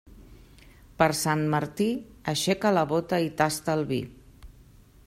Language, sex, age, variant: Catalan, female, 50-59, Central